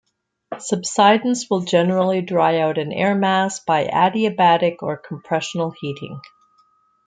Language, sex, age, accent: English, female, 60-69, Canadian English